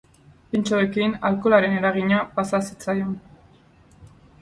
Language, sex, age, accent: Basque, female, 19-29, Mendebalekoa (Araba, Bizkaia, Gipuzkoako mendebaleko herri batzuk)